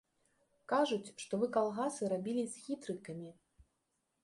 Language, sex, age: Belarusian, female, 40-49